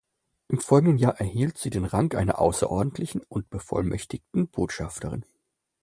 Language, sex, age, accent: German, male, 19-29, Deutschland Deutsch